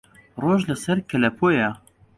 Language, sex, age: Central Kurdish, male, 19-29